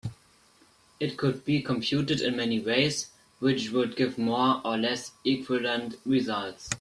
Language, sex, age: English, male, under 19